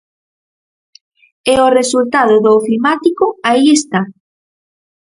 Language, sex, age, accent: Galician, female, under 19, Normativo (estándar)